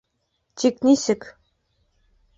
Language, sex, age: Bashkir, female, 19-29